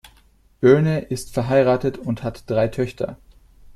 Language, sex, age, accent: German, male, 19-29, Deutschland Deutsch